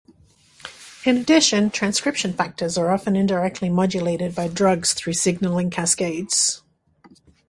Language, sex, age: English, female, 60-69